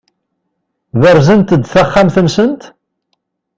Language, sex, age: Kabyle, male, 50-59